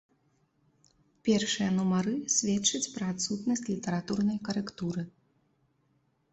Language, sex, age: Belarusian, female, 30-39